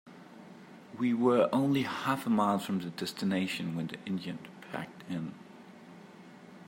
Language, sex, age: English, male, 30-39